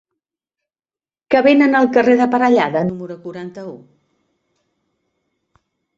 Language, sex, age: Catalan, female, 50-59